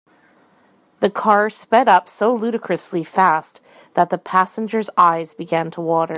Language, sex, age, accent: English, female, 30-39, Canadian English